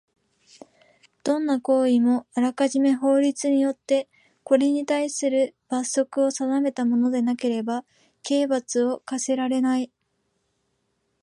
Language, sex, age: Japanese, female, 19-29